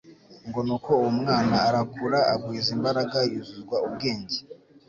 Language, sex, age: Kinyarwanda, male, 19-29